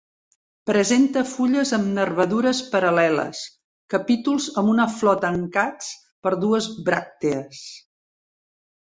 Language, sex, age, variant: Catalan, female, 70-79, Central